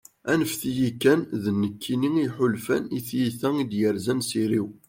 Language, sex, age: Kabyle, male, 19-29